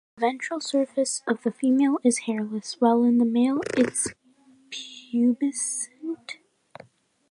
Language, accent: English, United States English